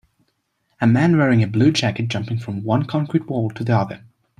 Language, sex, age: English, male, 19-29